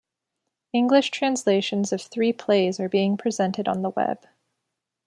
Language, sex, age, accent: English, female, 19-29, United States English